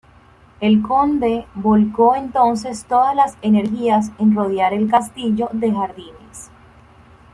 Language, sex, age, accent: Spanish, female, 19-29, Caribe: Cuba, Venezuela, Puerto Rico, República Dominicana, Panamá, Colombia caribeña, México caribeño, Costa del golfo de México